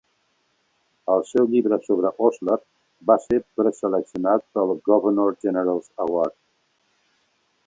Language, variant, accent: Catalan, Central, central; Neutre